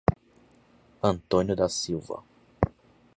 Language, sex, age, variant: Portuguese, male, 19-29, Portuguese (Brasil)